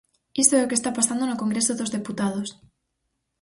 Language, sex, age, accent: Galician, female, 19-29, Normativo (estándar)